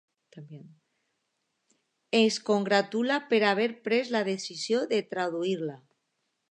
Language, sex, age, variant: Catalan, female, under 19, Alacantí